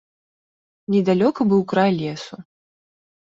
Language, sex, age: Belarusian, female, 30-39